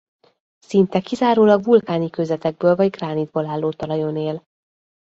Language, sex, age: Hungarian, female, 30-39